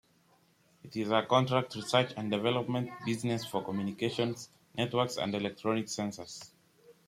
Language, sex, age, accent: English, male, under 19, England English